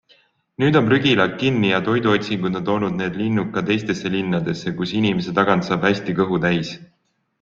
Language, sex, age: Estonian, male, 19-29